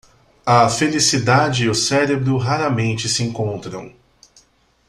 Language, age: Portuguese, 30-39